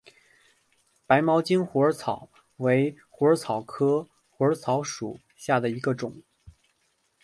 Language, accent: Chinese, 出生地：辽宁省